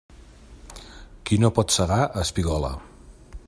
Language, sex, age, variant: Catalan, male, 40-49, Central